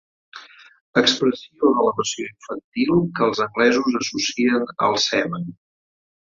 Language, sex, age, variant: Catalan, male, 40-49, Central